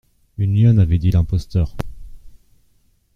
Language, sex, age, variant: French, male, 40-49, Français de métropole